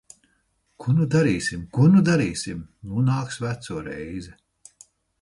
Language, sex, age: Latvian, male, 50-59